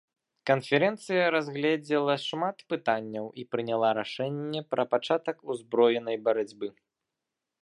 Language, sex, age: Belarusian, male, 19-29